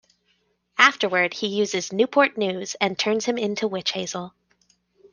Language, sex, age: English, female, 30-39